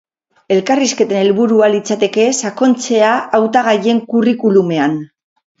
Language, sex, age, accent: Basque, female, 40-49, Mendebalekoa (Araba, Bizkaia, Gipuzkoako mendebaleko herri batzuk)